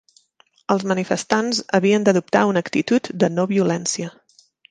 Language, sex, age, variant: Catalan, female, 30-39, Central